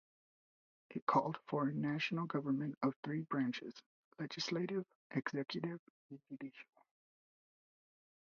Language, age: English, 40-49